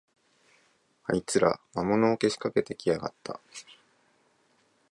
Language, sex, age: Japanese, male, 19-29